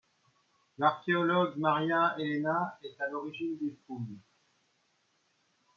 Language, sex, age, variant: French, male, 60-69, Français de métropole